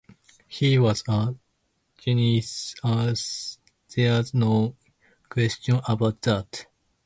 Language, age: English, 19-29